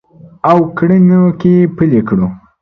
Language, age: Pashto, under 19